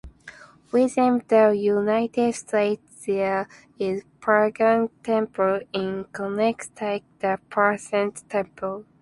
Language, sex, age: English, female, under 19